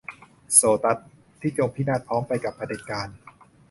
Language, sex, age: Thai, male, 19-29